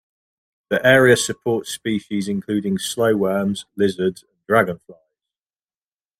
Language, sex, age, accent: English, male, 30-39, England English